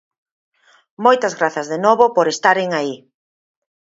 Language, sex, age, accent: Galician, female, 50-59, Normativo (estándar)